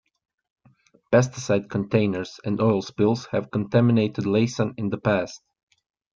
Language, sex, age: English, male, 19-29